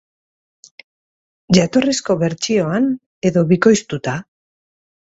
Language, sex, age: Basque, female, 50-59